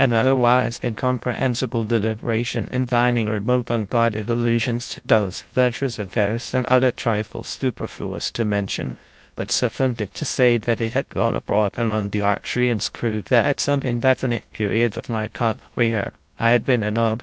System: TTS, GlowTTS